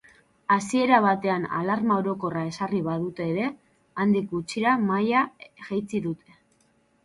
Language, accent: Basque, Mendebalekoa (Araba, Bizkaia, Gipuzkoako mendebaleko herri batzuk)